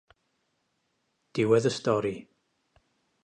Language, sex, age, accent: Welsh, male, 50-59, Y Deyrnas Unedig Cymraeg